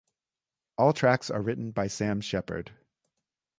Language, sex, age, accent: English, male, 30-39, United States English